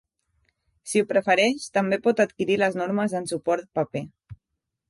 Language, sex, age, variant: Catalan, female, 30-39, Central